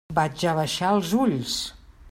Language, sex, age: Catalan, female, 60-69